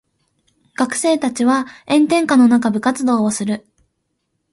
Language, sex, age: Japanese, female, 19-29